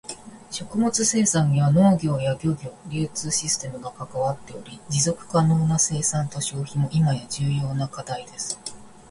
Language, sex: Japanese, female